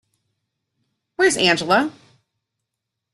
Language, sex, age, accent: English, female, 40-49, United States English